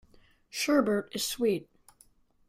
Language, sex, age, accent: English, male, under 19, United States English